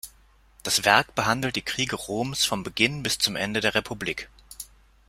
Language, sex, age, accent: German, male, 30-39, Deutschland Deutsch